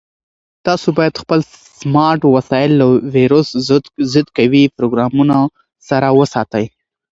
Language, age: Pashto, 19-29